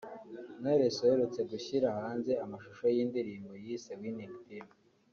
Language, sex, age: Kinyarwanda, male, under 19